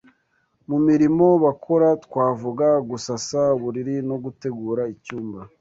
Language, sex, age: Kinyarwanda, male, 19-29